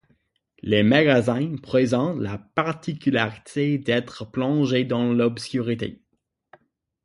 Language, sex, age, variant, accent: French, male, 19-29, Français d'Amérique du Nord, Français du Canada